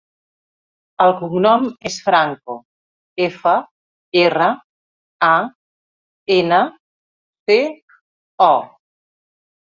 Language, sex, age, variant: Catalan, female, 40-49, Central